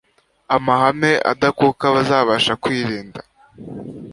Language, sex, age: Kinyarwanda, male, under 19